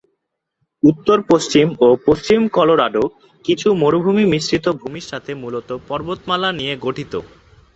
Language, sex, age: Bengali, male, 19-29